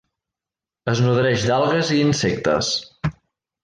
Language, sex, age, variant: Catalan, male, 40-49, Central